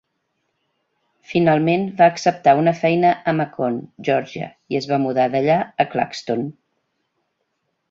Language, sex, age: Catalan, female, 60-69